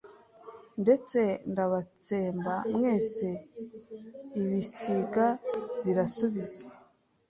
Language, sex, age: Kinyarwanda, female, 19-29